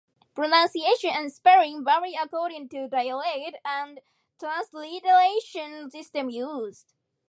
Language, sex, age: English, female, 19-29